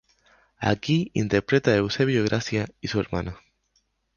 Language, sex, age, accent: Spanish, male, 19-29, España: Islas Canarias